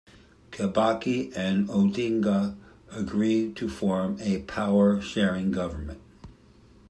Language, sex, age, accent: English, male, 60-69, United States English